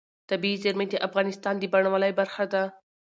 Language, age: Pashto, 19-29